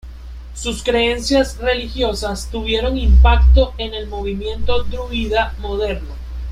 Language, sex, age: Spanish, male, 19-29